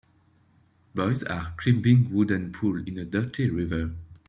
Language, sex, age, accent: English, male, 19-29, England English